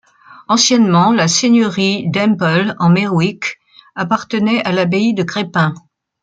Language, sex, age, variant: French, female, 70-79, Français de métropole